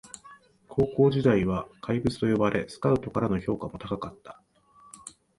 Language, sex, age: Japanese, male, 40-49